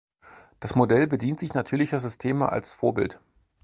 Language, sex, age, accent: German, male, 40-49, Deutschland Deutsch